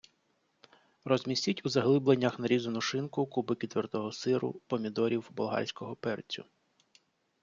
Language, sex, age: Ukrainian, male, 40-49